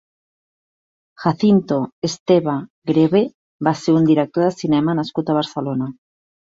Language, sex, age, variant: Catalan, female, 40-49, Central